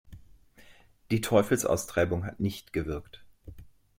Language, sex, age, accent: German, male, 30-39, Deutschland Deutsch